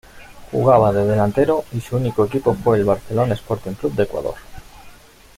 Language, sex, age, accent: Spanish, male, 30-39, España: Norte peninsular (Asturias, Castilla y León, Cantabria, País Vasco, Navarra, Aragón, La Rioja, Guadalajara, Cuenca)